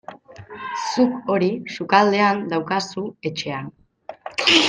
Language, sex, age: Basque, male, under 19